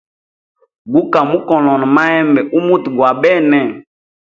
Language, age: Hemba, 19-29